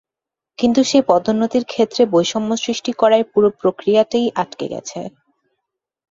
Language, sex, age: Bengali, female, 19-29